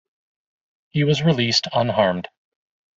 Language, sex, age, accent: English, male, 50-59, United States English